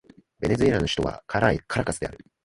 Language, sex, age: Japanese, male, 19-29